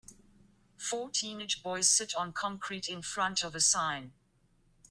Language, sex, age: English, male, under 19